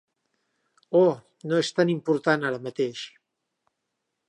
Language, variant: Catalan, Septentrional